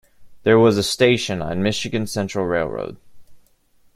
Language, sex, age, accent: English, male, 19-29, United States English